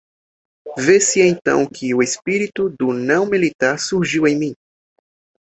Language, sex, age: Portuguese, male, 19-29